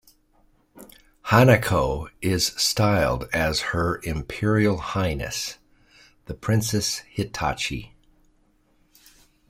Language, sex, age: English, male, 60-69